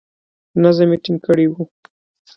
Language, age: Pashto, 19-29